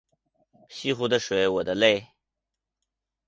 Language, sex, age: Chinese, male, 19-29